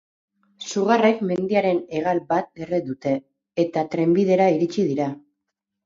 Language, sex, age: Basque, female, 30-39